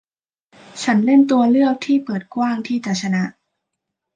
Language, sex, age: Thai, female, 19-29